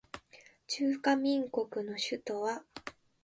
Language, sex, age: Japanese, female, 19-29